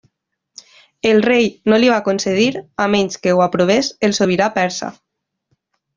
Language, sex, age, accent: Catalan, female, 19-29, valencià